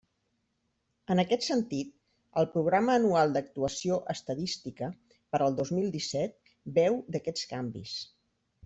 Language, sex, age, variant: Catalan, female, 50-59, Central